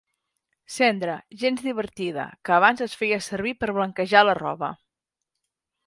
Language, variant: Catalan, Central